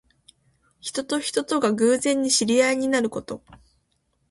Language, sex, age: Japanese, female, 19-29